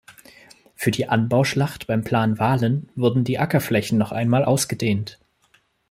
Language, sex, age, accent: German, male, 19-29, Deutschland Deutsch